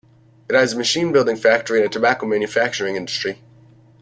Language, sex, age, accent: English, male, 30-39, United States English